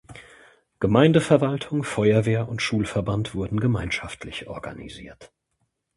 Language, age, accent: German, 40-49, Deutschland Deutsch